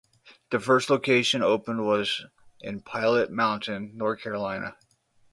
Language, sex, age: English, male, 30-39